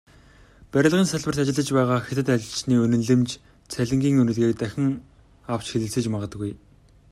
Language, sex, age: Mongolian, male, 19-29